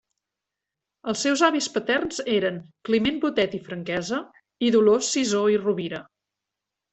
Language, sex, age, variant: Catalan, female, 40-49, Central